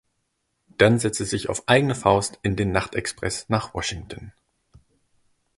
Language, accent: German, Deutschland Deutsch